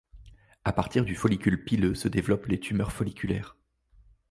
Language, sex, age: French, male, 19-29